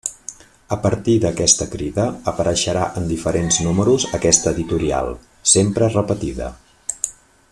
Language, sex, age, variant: Catalan, male, 40-49, Central